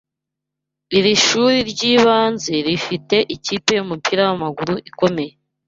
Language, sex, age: Kinyarwanda, female, 19-29